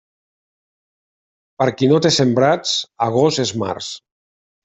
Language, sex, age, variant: Catalan, male, 40-49, Nord-Occidental